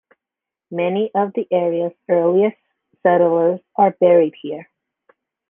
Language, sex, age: English, female, 19-29